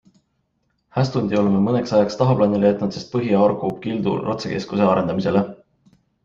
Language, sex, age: Estonian, male, 19-29